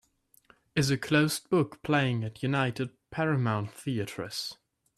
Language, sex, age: English, male, under 19